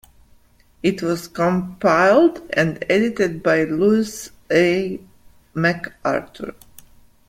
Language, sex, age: English, female, 50-59